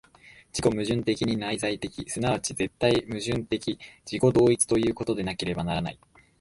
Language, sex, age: Japanese, male, 19-29